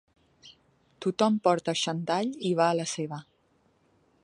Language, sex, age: Catalan, female, 40-49